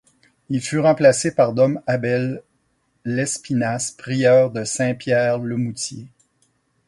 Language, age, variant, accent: French, 50-59, Français d'Amérique du Nord, Français du Canada